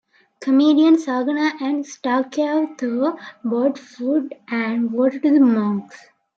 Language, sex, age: English, female, 19-29